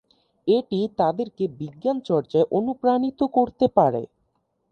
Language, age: Bengali, 19-29